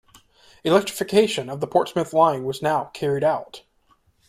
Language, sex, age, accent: English, male, 30-39, United States English